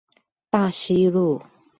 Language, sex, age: Chinese, female, 50-59